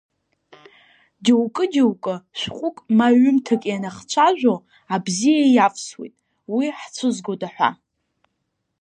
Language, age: Abkhazian, under 19